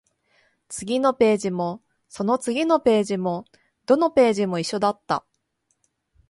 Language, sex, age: Japanese, female, 30-39